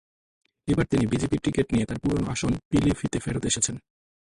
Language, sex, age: Bengali, male, 19-29